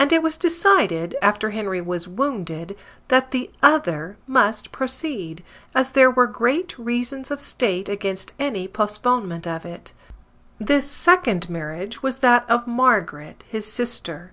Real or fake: real